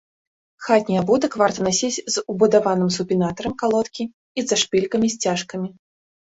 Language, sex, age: Belarusian, female, 30-39